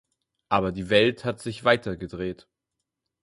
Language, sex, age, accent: German, male, 19-29, Deutschland Deutsch